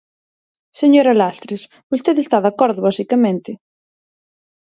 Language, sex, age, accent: Galician, female, 30-39, Central (gheada)